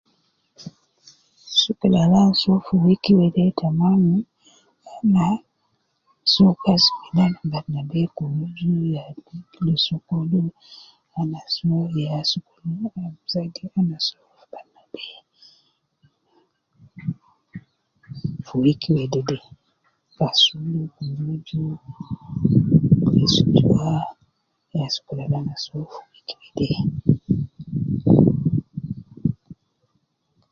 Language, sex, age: Nubi, female, 60-69